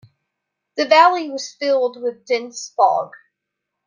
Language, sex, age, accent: English, female, 19-29, United States English